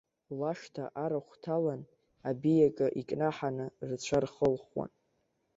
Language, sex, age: Abkhazian, male, under 19